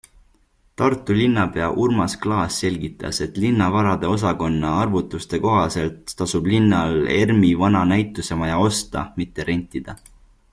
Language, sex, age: Estonian, male, 19-29